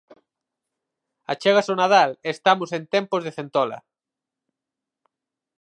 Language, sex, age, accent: Galician, male, 19-29, Central (gheada)